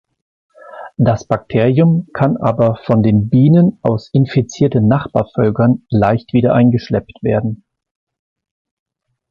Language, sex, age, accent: German, male, 50-59, Deutschland Deutsch